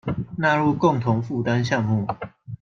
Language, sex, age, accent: Chinese, male, 19-29, 出生地：高雄市